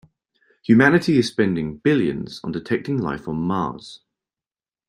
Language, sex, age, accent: English, male, 19-29, England English